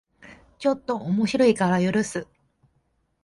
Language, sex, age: Japanese, female, 19-29